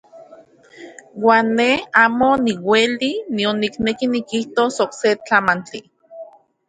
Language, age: Central Puebla Nahuatl, 30-39